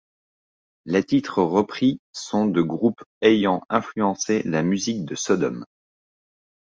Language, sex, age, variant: French, male, 30-39, Français de métropole